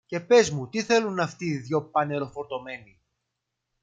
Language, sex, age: Greek, male, 30-39